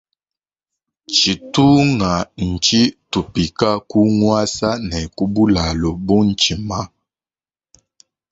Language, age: Luba-Lulua, 19-29